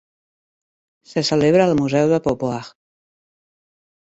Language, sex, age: Catalan, female, 50-59